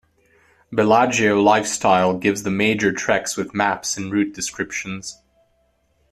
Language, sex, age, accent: English, male, 19-29, England English